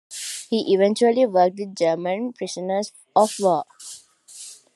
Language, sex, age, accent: English, female, 19-29, India and South Asia (India, Pakistan, Sri Lanka)